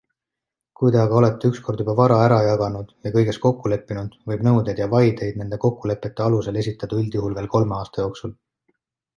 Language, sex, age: Estonian, male, 19-29